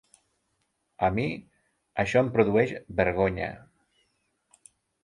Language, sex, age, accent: Catalan, male, 40-49, Lleidatà